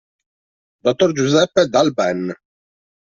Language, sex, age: Italian, male, 30-39